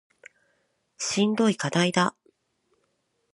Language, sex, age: Japanese, female, 40-49